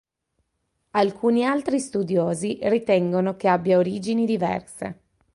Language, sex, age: Italian, female, 30-39